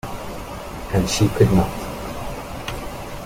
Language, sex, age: English, male, 19-29